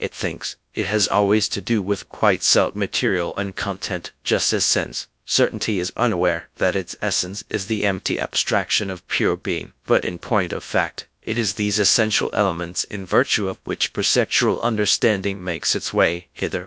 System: TTS, GradTTS